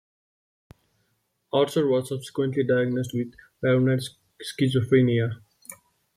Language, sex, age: English, male, 19-29